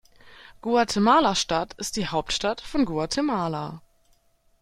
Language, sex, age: German, female, 19-29